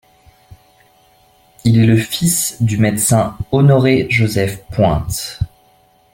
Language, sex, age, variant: French, male, 19-29, Français de métropole